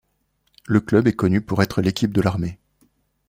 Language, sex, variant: French, male, Français de métropole